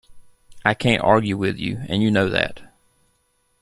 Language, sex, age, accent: English, male, 40-49, United States English